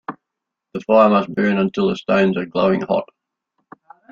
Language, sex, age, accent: English, male, 70-79, Australian English